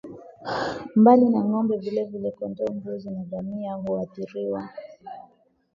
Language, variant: Swahili, Kiswahili cha Bara ya Kenya